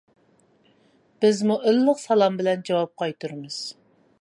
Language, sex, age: Uyghur, female, 40-49